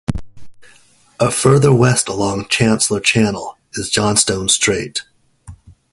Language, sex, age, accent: English, male, 40-49, United States English